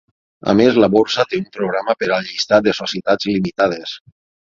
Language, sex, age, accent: Catalan, male, 50-59, valencià